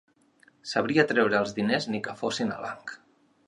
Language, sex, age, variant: Catalan, male, 30-39, Central